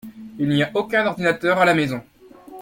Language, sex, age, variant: French, male, 30-39, Français de métropole